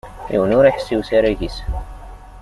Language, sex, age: Kabyle, male, 19-29